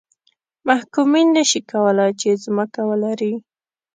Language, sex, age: Pashto, female, 19-29